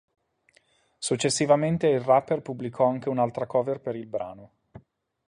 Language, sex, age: Italian, male, 30-39